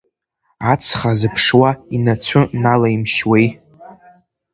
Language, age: Abkhazian, under 19